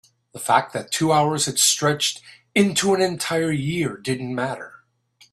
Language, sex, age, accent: English, male, 50-59, United States English